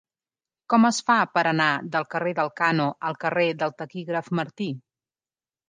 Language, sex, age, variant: Catalan, female, 40-49, Central